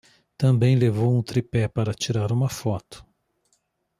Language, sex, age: Portuguese, male, 50-59